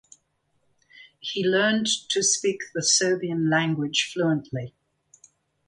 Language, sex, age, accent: English, female, 70-79, England English